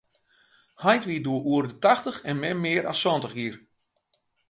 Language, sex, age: Western Frisian, male, 50-59